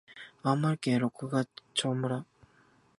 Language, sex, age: Japanese, male, 19-29